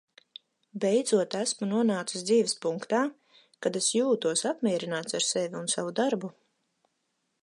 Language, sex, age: Latvian, female, 30-39